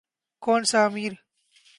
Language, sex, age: Urdu, male, 19-29